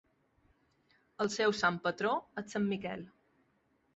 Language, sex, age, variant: Catalan, female, 30-39, Balear